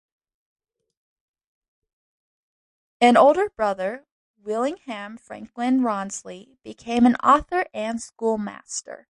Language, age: English, 19-29